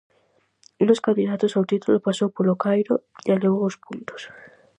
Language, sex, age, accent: Galician, female, under 19, Atlántico (seseo e gheada)